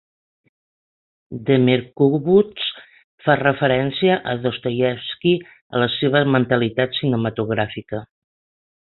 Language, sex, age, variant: Catalan, female, 60-69, Central